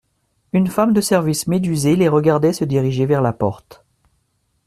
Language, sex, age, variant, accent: French, male, 40-49, Français d'Amérique du Nord, Français du Canada